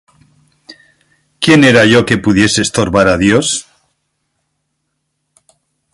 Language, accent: Spanish, España: Centro-Sur peninsular (Madrid, Toledo, Castilla-La Mancha)